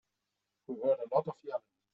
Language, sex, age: English, male, 30-39